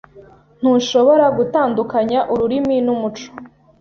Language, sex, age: Kinyarwanda, female, 19-29